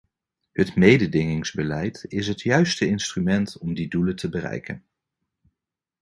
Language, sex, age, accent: Dutch, male, 30-39, Nederlands Nederlands